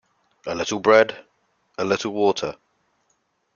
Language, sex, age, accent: English, male, 19-29, England English